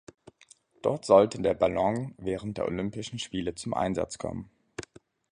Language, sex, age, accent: German, male, 19-29, Deutschland Deutsch